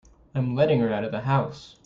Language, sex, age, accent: English, male, 19-29, United States English